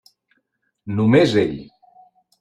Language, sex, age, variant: Catalan, male, 40-49, Central